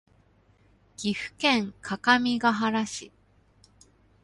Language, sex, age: Japanese, female, 30-39